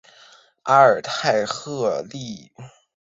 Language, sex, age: Chinese, male, 19-29